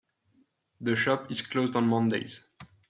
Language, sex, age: English, male, 19-29